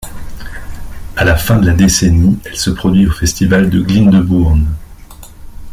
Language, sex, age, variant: French, male, 40-49, Français de métropole